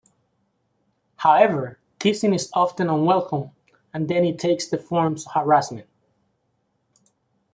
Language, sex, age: English, male, 40-49